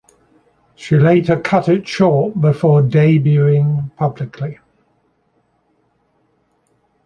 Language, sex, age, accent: English, male, 70-79, England English